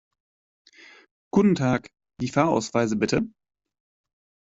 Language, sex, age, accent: German, male, 19-29, Deutschland Deutsch